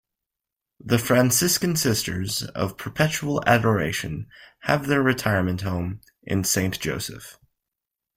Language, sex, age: English, male, 19-29